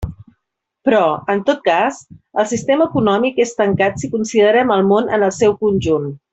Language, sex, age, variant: Catalan, female, 40-49, Central